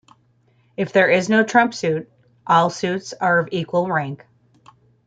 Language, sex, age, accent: English, female, 40-49, United States English